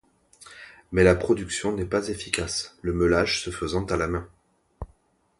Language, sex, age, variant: French, male, 30-39, Français de métropole